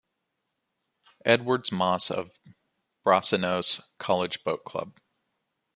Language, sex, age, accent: English, male, 40-49, United States English